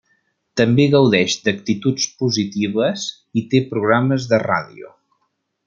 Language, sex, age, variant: Catalan, male, 30-39, Central